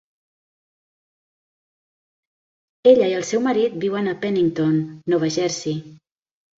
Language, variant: Catalan, Central